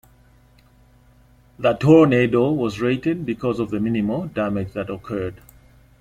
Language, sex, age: English, male, 60-69